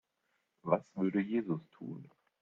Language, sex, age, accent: German, male, 19-29, Deutschland Deutsch